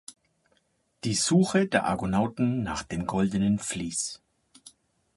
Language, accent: German, Deutschland Deutsch